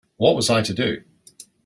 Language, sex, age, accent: English, male, 50-59, England English